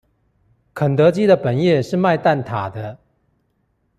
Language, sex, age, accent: Chinese, male, 40-49, 出生地：臺北市